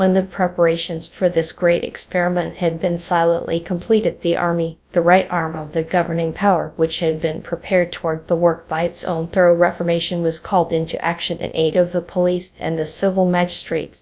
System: TTS, GradTTS